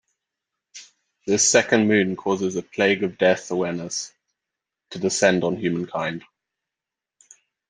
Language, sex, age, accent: English, male, 19-29, England English